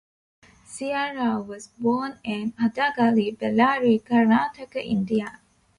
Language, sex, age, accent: English, female, 19-29, India and South Asia (India, Pakistan, Sri Lanka)